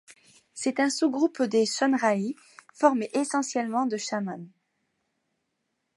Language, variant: French, Français de métropole